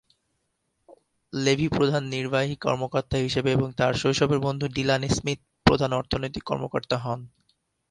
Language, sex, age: Bengali, male, 19-29